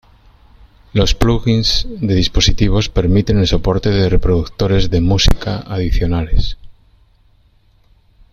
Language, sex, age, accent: Spanish, male, 50-59, España: Norte peninsular (Asturias, Castilla y León, Cantabria, País Vasco, Navarra, Aragón, La Rioja, Guadalajara, Cuenca)